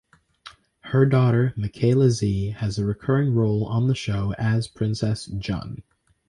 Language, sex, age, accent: English, male, under 19, United States English